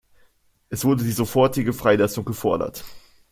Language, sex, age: German, male, under 19